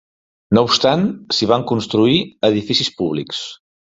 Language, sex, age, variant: Catalan, male, 40-49, Central